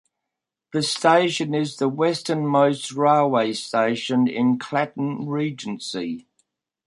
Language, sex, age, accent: English, male, 70-79, Australian English